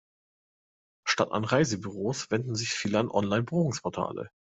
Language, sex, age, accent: German, male, 30-39, Deutschland Deutsch